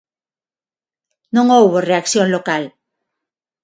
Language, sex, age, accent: Galician, female, 40-49, Atlántico (seseo e gheada); Neofalante